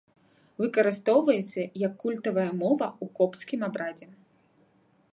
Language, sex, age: Belarusian, female, 30-39